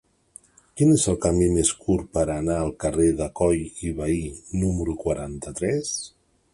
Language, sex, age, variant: Catalan, male, 40-49, Central